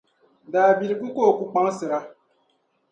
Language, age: Dagbani, 19-29